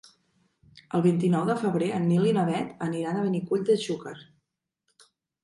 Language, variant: Catalan, Central